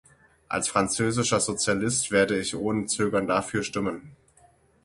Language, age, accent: German, 30-39, Deutschland Deutsch